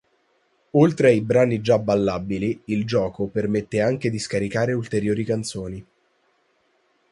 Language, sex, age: Italian, male, under 19